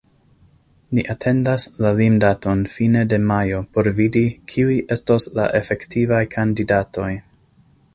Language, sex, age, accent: Esperanto, male, 30-39, Internacia